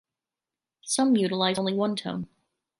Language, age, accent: English, 30-39, United States English